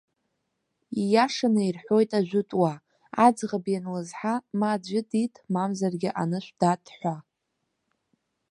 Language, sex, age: Abkhazian, female, under 19